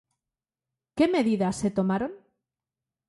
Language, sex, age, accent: Galician, female, 40-49, Normativo (estándar)